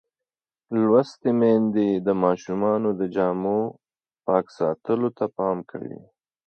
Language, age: Pashto, 30-39